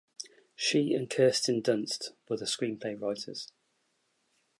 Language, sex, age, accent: English, male, 40-49, England English